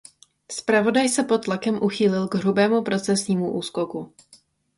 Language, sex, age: Czech, female, 19-29